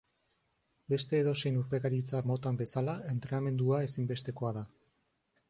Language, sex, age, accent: Basque, male, 30-39, Erdialdekoa edo Nafarra (Gipuzkoa, Nafarroa)